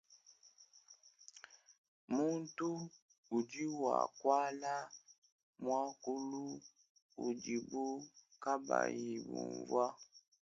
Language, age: Luba-Lulua, 19-29